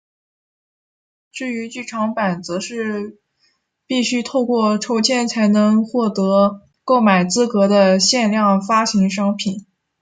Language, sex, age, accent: Chinese, female, 19-29, 出生地：北京市